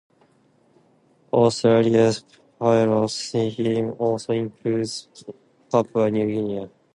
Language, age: English, 19-29